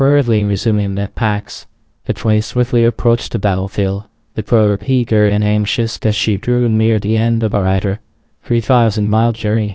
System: TTS, VITS